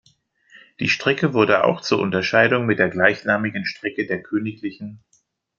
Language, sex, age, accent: German, male, 50-59, Deutschland Deutsch